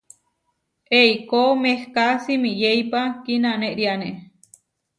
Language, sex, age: Huarijio, female, 19-29